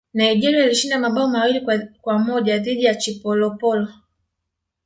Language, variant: Swahili, Kiswahili cha Bara ya Tanzania